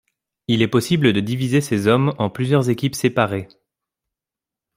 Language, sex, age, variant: French, male, 19-29, Français de métropole